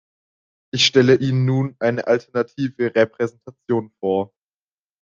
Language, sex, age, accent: German, male, under 19, Deutschland Deutsch